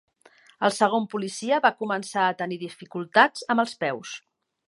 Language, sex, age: Catalan, female, 50-59